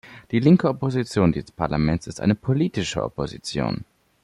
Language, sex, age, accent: German, male, under 19, Deutschland Deutsch